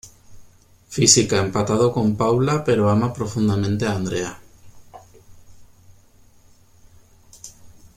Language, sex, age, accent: Spanish, male, 19-29, España: Sur peninsular (Andalucia, Extremadura, Murcia)